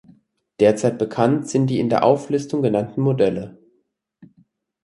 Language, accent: German, Deutschland Deutsch